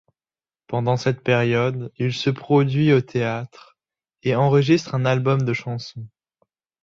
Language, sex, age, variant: French, male, 19-29, Français de métropole